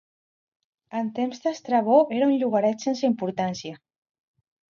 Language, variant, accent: Catalan, Central, central